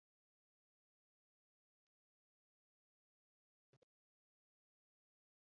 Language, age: Pashto, 70-79